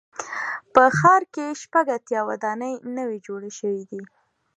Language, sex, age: Pashto, female, 19-29